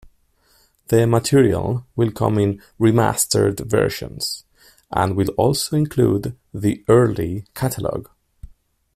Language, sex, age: English, male, 30-39